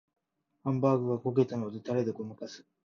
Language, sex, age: Japanese, male, 19-29